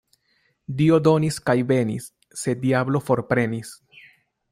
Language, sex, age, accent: Esperanto, male, 19-29, Internacia